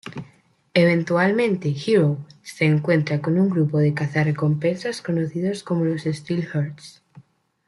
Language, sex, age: Spanish, female, 19-29